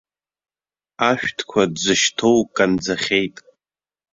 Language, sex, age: Abkhazian, male, 30-39